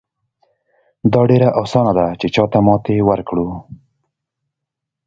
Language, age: Pashto, 19-29